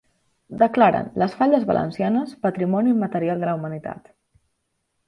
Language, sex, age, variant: Catalan, female, 19-29, Central